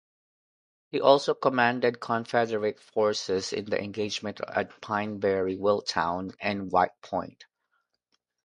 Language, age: English, 30-39